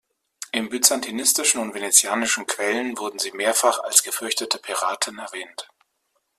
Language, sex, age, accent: German, male, 30-39, Deutschland Deutsch